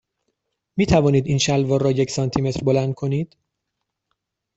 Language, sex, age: Persian, male, 19-29